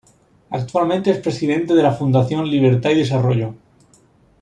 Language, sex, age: Spanish, male, 40-49